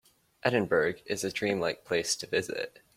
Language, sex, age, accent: English, male, under 19, United States English